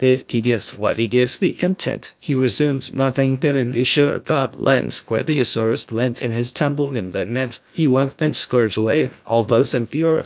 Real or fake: fake